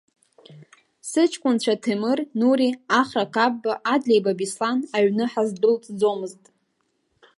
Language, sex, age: Abkhazian, female, under 19